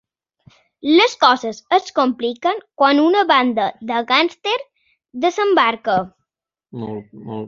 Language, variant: Catalan, Balear